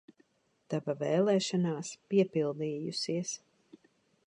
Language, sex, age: Latvian, female, 40-49